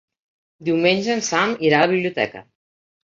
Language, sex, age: Catalan, female, 60-69